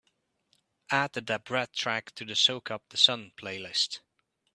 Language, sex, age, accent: English, male, 40-49, England English